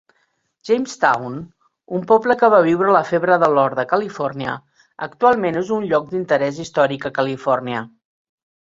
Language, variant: Catalan, Central